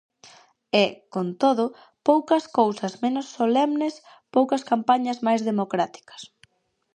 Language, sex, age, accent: Galician, female, under 19, Central (gheada)